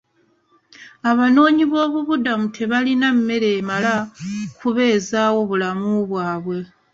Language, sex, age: Ganda, female, 30-39